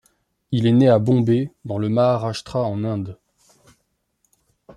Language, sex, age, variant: French, male, 30-39, Français de métropole